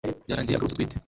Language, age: Kinyarwanda, under 19